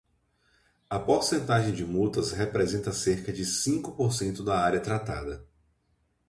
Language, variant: Portuguese, Portuguese (Brasil)